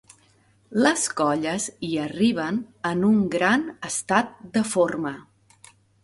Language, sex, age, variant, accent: Catalan, female, 40-49, Central, central